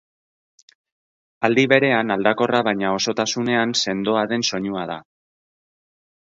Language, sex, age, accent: Basque, male, 30-39, Erdialdekoa edo Nafarra (Gipuzkoa, Nafarroa)